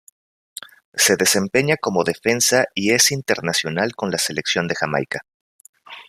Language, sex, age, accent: Spanish, male, 19-29, México